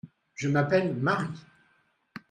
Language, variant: French, Français de métropole